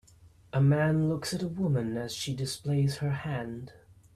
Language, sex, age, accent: English, male, 30-39, United States English